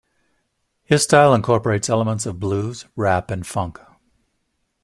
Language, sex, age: English, male, 60-69